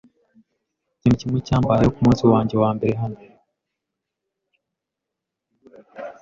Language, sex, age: Kinyarwanda, male, 19-29